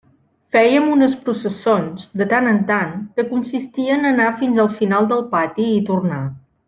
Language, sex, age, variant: Catalan, female, 30-39, Central